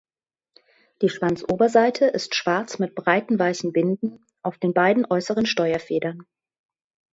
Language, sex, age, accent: German, female, 30-39, Hochdeutsch